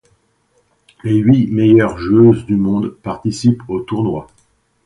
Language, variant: French, Français de métropole